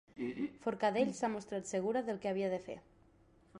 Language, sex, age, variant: Catalan, female, 19-29, Septentrional